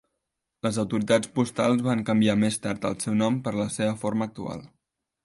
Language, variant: Catalan, Central